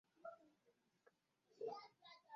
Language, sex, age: Swahili, male, 30-39